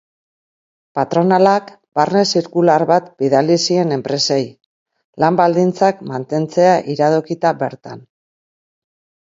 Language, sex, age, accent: Basque, female, 50-59, Mendebalekoa (Araba, Bizkaia, Gipuzkoako mendebaleko herri batzuk)